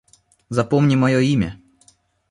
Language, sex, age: Russian, male, under 19